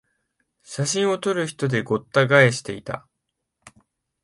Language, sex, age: Japanese, male, 19-29